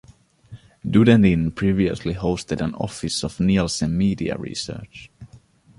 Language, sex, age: English, male, 19-29